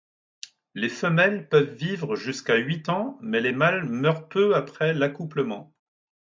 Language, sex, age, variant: French, male, 40-49, Français de métropole